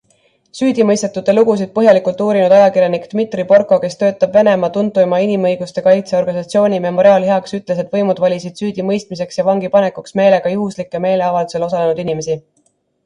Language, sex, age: Estonian, female, 30-39